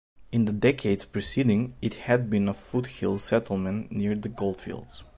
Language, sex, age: English, male, 19-29